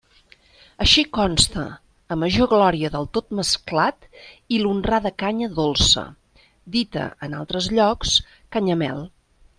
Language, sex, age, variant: Catalan, female, 50-59, Central